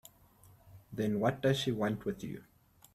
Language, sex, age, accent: English, male, 19-29, Southern African (South Africa, Zimbabwe, Namibia)